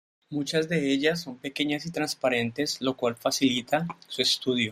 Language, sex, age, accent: Spanish, male, 30-39, Andino-Pacífico: Colombia, Perú, Ecuador, oeste de Bolivia y Venezuela andina